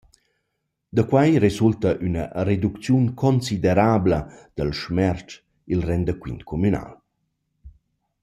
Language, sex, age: Romansh, male, 40-49